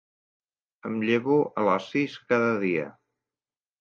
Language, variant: Catalan, Central